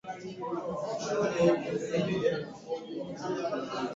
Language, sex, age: English, male, 19-29